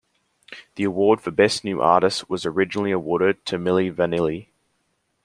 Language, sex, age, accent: English, male, under 19, Australian English